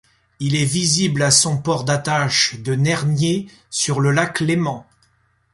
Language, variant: French, Français de métropole